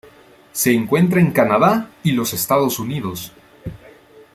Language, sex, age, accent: Spanish, male, 19-29, América central